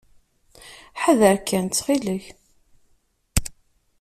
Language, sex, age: Kabyle, female, 30-39